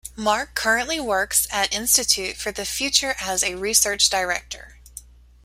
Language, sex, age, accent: English, female, 30-39, United States English